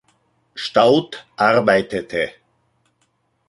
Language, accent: German, Österreichisches Deutsch